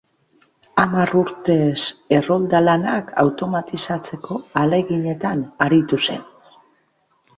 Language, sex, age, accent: Basque, female, 40-49, Mendebalekoa (Araba, Bizkaia, Gipuzkoako mendebaleko herri batzuk)